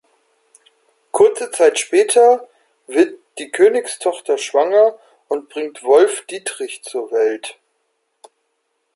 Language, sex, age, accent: German, male, 19-29, Deutschland Deutsch